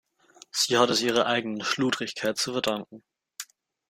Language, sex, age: German, male, under 19